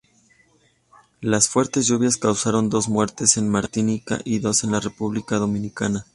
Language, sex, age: Spanish, male, 30-39